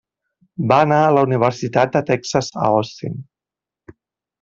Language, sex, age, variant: Catalan, male, 40-49, Central